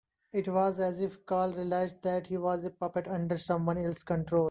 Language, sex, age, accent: English, male, 19-29, India and South Asia (India, Pakistan, Sri Lanka)